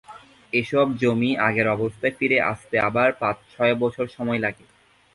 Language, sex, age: Bengali, male, 19-29